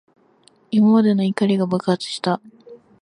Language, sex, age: Japanese, female, under 19